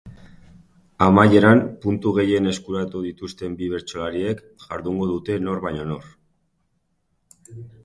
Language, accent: Basque, Mendebalekoa (Araba, Bizkaia, Gipuzkoako mendebaleko herri batzuk)